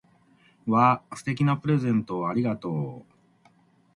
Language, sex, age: Japanese, male, 50-59